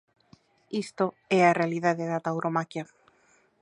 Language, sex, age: Galician, female, 30-39